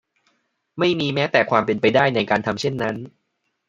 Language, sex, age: Thai, male, 19-29